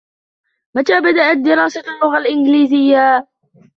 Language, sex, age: Arabic, female, 19-29